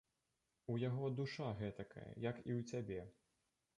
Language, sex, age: Belarusian, male, 19-29